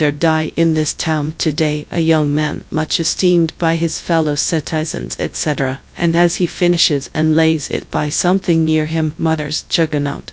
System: TTS, GradTTS